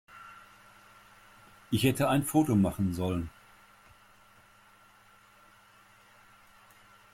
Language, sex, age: German, male, 60-69